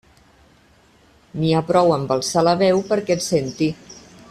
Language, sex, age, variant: Catalan, female, 50-59, Central